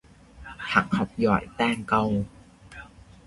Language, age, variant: Vietnamese, 19-29, Sài Gòn